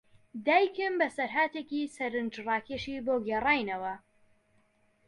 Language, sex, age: Central Kurdish, male, 40-49